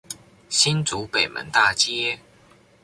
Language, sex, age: Chinese, male, under 19